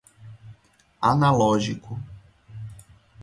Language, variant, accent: Portuguese, Portuguese (Brasil), Nordestino